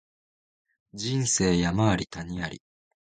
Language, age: Japanese, 19-29